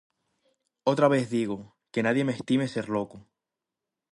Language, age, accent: Spanish, 19-29, España: Islas Canarias